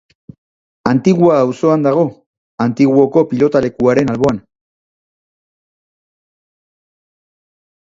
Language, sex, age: Basque, male, 50-59